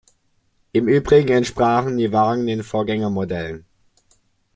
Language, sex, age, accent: German, male, under 19, Deutschland Deutsch